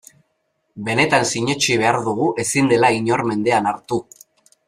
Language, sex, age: Basque, male, 19-29